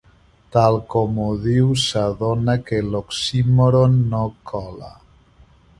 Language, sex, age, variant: Catalan, male, 40-49, Central